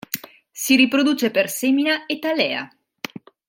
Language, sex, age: Italian, female, 30-39